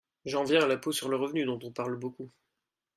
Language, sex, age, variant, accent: French, male, 19-29, Français d'Europe, Français de Belgique